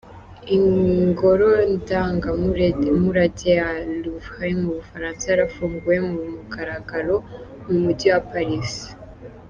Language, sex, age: Kinyarwanda, female, 19-29